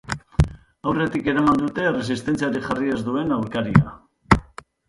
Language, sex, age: Basque, male, 50-59